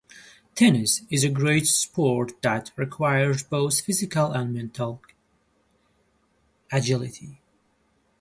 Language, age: English, 30-39